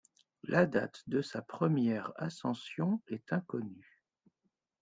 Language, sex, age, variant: French, male, 30-39, Français de métropole